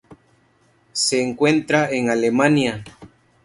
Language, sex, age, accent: Spanish, male, 30-39, México